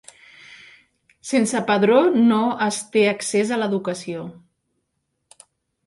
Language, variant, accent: Catalan, Central, central